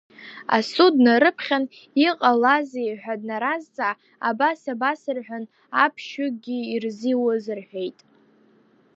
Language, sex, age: Abkhazian, female, under 19